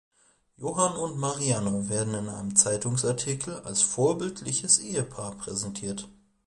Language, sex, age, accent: German, male, 19-29, Deutschland Deutsch